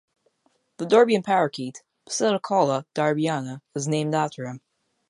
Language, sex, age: English, male, under 19